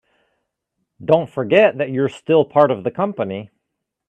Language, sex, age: English, male, 50-59